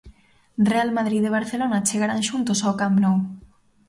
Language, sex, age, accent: Galician, female, 19-29, Normativo (estándar)